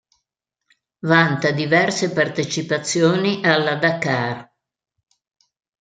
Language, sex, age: Italian, female, 60-69